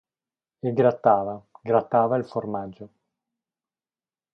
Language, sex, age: Italian, male, 19-29